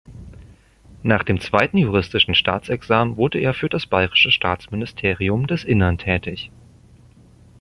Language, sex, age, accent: German, male, 30-39, Deutschland Deutsch